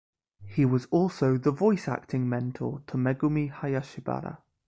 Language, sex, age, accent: English, male, 19-29, England English